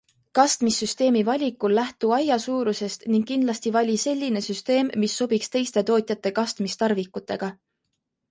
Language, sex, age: Estonian, female, 19-29